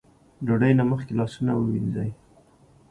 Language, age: Pashto, 30-39